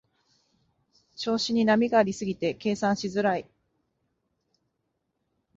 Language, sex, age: Japanese, female, 30-39